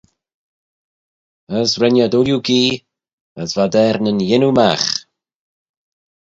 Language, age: Manx, 40-49